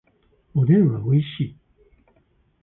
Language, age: Japanese, 60-69